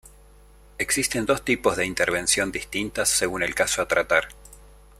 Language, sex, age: Spanish, male, 50-59